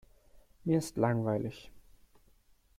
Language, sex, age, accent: German, male, 19-29, Deutschland Deutsch